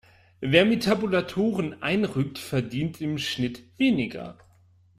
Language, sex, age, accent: German, male, 30-39, Deutschland Deutsch